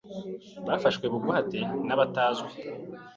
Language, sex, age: Kinyarwanda, male, 19-29